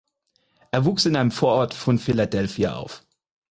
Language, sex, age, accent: German, male, 30-39, Deutschland Deutsch